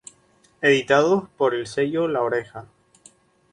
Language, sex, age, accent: Spanish, male, 19-29, España: Islas Canarias